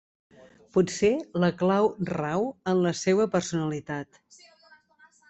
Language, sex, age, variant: Catalan, female, 50-59, Central